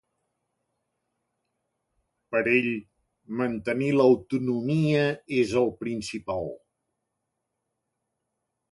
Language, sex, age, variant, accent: Catalan, male, 60-69, Central, central